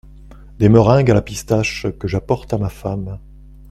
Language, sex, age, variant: French, male, 60-69, Français de métropole